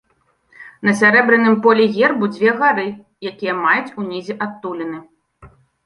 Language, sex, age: Belarusian, female, 19-29